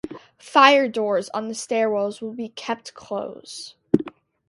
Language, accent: English, United States English